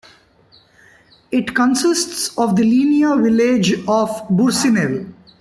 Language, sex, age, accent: English, male, 30-39, India and South Asia (India, Pakistan, Sri Lanka)